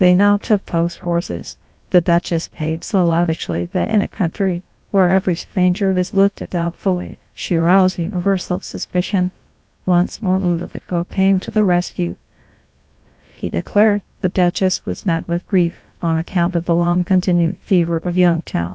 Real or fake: fake